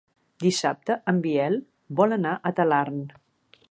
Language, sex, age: Catalan, female, 50-59